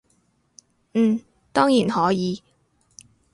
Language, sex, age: Cantonese, female, 19-29